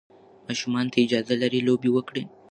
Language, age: Pashto, under 19